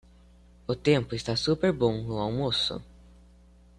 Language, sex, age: Portuguese, male, under 19